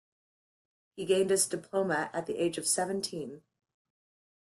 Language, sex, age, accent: English, female, 30-39, United States English